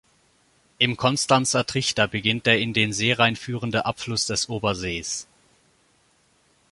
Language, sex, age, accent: German, male, 19-29, Deutschland Deutsch